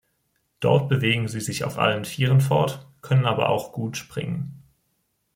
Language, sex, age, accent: German, male, 19-29, Deutschland Deutsch